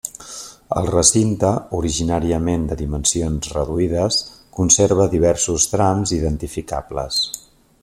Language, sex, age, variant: Catalan, male, 40-49, Central